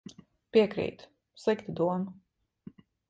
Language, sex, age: Latvian, female, 30-39